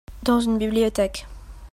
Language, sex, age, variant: French, female, 19-29, Français de métropole